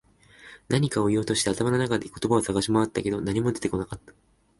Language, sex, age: Japanese, male, 19-29